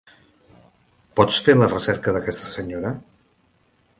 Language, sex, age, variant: Catalan, male, 50-59, Central